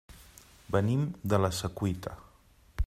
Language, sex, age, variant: Catalan, male, 40-49, Central